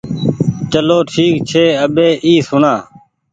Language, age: Goaria, 19-29